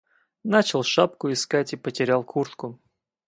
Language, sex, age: Russian, male, 19-29